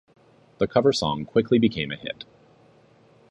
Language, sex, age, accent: English, male, 30-39, United States English